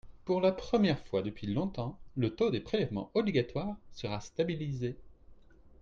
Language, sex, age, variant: French, male, 30-39, Français de métropole